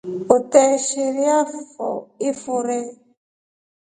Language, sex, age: Rombo, female, 40-49